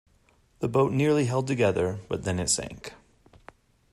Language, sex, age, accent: English, male, 30-39, United States English